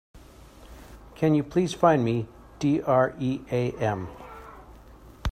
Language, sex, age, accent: English, male, 50-59, Canadian English